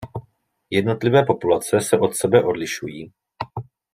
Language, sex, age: Czech, male, 30-39